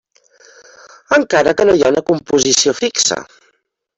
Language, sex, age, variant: Catalan, female, 40-49, Central